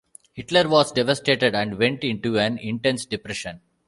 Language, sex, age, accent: English, male, 40-49, India and South Asia (India, Pakistan, Sri Lanka)